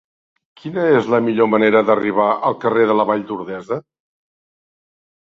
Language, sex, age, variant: Catalan, male, 60-69, Central